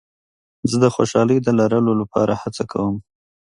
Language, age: Pashto, 30-39